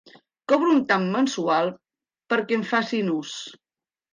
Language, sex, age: Catalan, female, 50-59